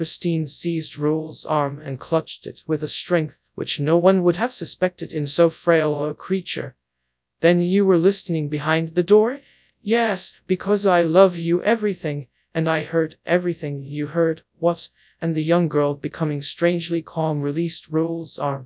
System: TTS, FastPitch